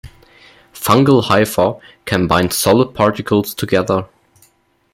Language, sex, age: English, male, 19-29